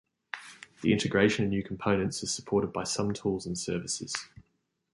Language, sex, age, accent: English, male, 19-29, Australian English